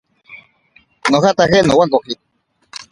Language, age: Ashéninka Perené, 40-49